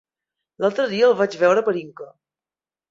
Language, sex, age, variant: Catalan, female, 30-39, Central